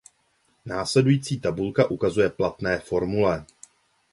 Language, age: Czech, 30-39